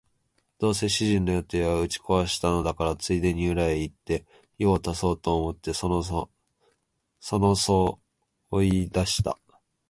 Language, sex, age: Japanese, male, 19-29